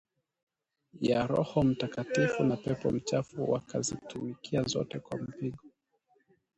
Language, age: Swahili, 19-29